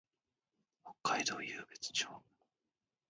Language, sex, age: Japanese, male, 19-29